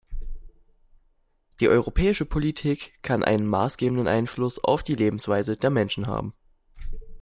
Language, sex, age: German, male, 19-29